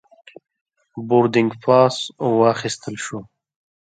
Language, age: Pashto, 19-29